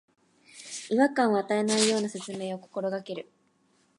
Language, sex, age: Japanese, female, 19-29